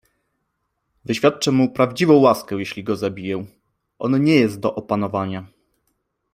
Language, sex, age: Polish, male, 30-39